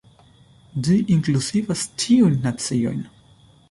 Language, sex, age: Esperanto, male, 19-29